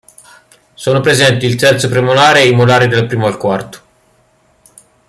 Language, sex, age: Italian, male, 40-49